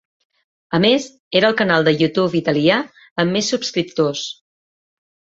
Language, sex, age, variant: Catalan, female, 40-49, Central